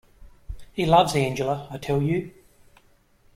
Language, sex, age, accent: English, male, 50-59, Australian English